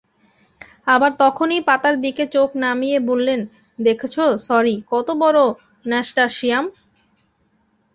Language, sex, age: Bengali, female, 19-29